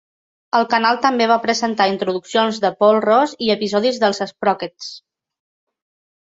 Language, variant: Catalan, Central